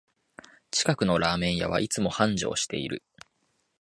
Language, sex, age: Japanese, male, 19-29